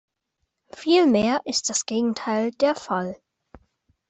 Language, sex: German, male